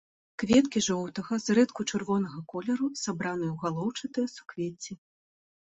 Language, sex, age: Belarusian, female, 30-39